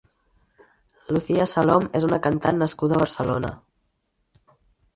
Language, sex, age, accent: Catalan, female, 40-49, estàndard